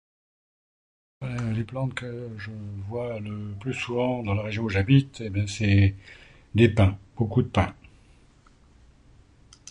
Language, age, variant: French, 70-79, Français de métropole